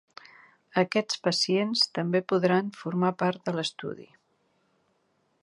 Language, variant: Catalan, Central